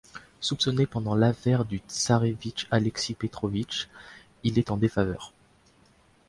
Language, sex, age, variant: French, male, under 19, Français de métropole